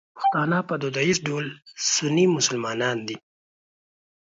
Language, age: Pashto, 19-29